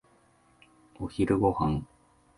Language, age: Japanese, 19-29